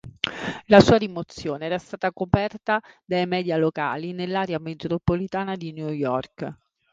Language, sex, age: Italian, female, 40-49